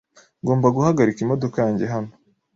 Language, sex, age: Kinyarwanda, male, 30-39